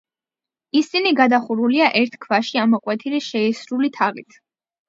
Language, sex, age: Georgian, female, under 19